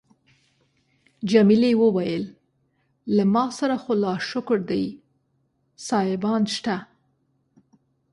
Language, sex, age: Pashto, female, 40-49